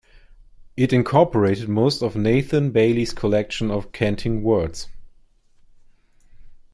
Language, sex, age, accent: English, male, 30-39, United States English